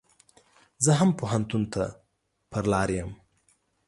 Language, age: Pashto, 30-39